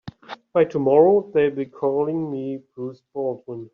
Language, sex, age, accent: English, male, 30-39, United States English